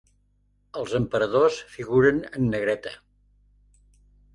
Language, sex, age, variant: Catalan, male, 80-89, Central